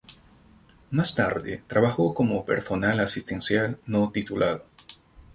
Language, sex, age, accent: Spanish, male, 30-39, Andino-Pacífico: Colombia, Perú, Ecuador, oeste de Bolivia y Venezuela andina